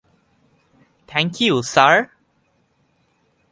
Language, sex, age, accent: Bengali, male, under 19, প্রমিত